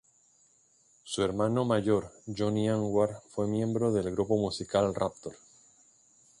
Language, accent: Spanish, Caribe: Cuba, Venezuela, Puerto Rico, República Dominicana, Panamá, Colombia caribeña, México caribeño, Costa del golfo de México